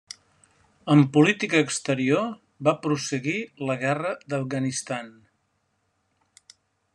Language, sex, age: Catalan, male, 70-79